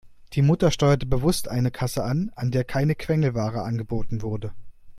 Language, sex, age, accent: German, male, 30-39, Deutschland Deutsch